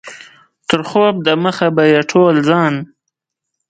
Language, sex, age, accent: Pashto, male, 19-29, معیاري پښتو